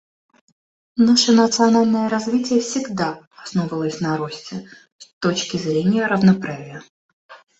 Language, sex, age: Russian, female, 19-29